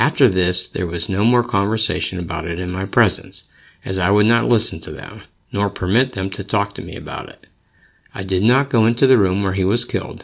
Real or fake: real